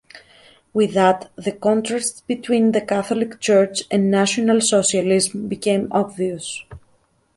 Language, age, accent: English, 30-39, United States English